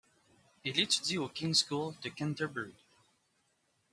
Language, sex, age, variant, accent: French, male, 30-39, Français d'Amérique du Nord, Français du Canada